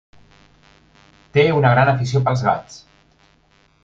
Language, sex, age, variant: Catalan, male, 40-49, Central